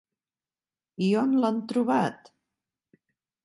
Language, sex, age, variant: Catalan, female, 60-69, Central